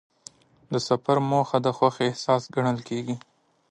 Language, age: Pashto, 19-29